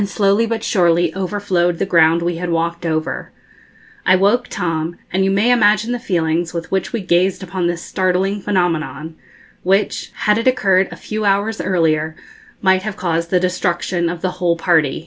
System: none